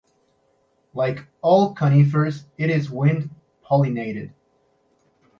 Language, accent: English, United States English